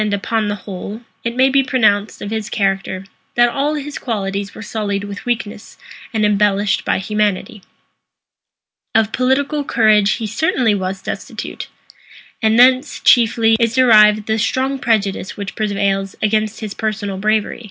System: none